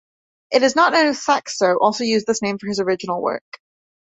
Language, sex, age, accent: English, female, 19-29, England English